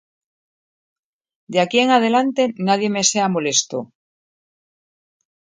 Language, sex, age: Spanish, female, 50-59